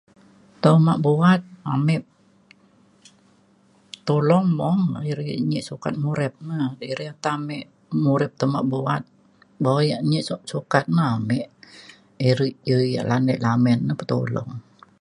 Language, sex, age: Mainstream Kenyah, female, 70-79